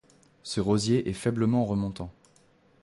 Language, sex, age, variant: French, male, 19-29, Français de métropole